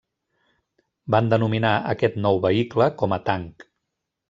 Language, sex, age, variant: Catalan, male, 50-59, Central